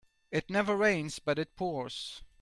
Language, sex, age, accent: English, male, 40-49, England English